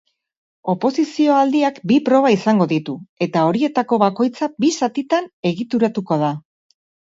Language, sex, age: Basque, female, 40-49